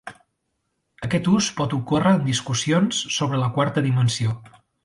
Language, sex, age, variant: Catalan, male, 30-39, Central